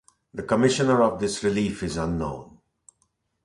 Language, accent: English, India and South Asia (India, Pakistan, Sri Lanka)